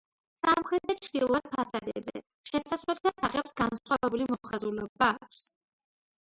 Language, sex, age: Georgian, female, 30-39